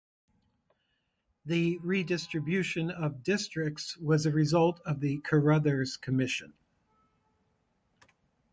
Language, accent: English, United States English